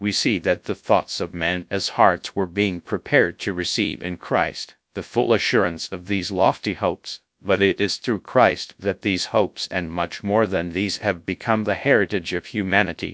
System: TTS, GradTTS